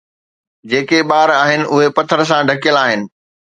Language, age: Sindhi, 40-49